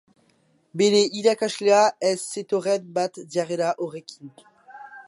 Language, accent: Basque, Nafar-lapurtarra edo Zuberotarra (Lapurdi, Nafarroa Beherea, Zuberoa)